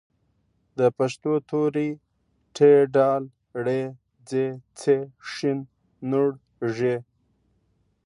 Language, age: Pashto, 19-29